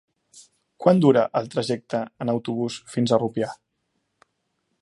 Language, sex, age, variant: Catalan, male, 30-39, Central